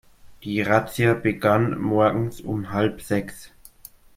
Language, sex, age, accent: German, male, 19-29, Deutschland Deutsch